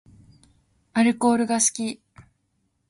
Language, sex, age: Japanese, female, 19-29